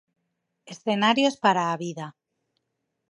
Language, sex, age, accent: Galician, female, 30-39, Normativo (estándar)